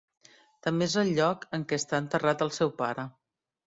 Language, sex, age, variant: Catalan, female, 50-59, Central